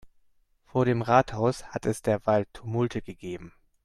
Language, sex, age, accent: German, male, 19-29, Deutschland Deutsch